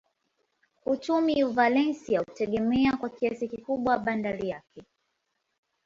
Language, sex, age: Swahili, female, 19-29